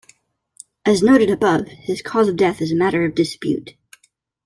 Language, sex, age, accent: English, female, 30-39, United States English